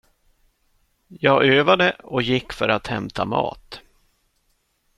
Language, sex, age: Swedish, male, 50-59